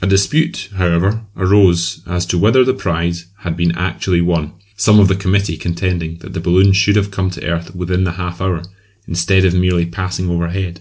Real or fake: real